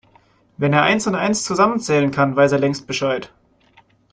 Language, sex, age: German, male, 19-29